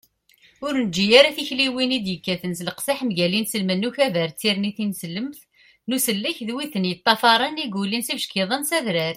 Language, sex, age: Kabyle, female, 40-49